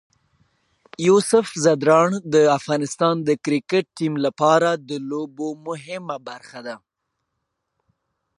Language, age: Pashto, 19-29